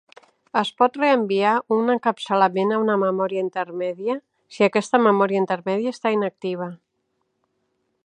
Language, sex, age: Catalan, female, 50-59